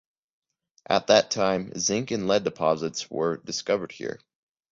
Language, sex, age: English, male, under 19